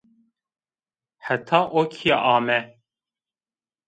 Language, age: Zaza, 30-39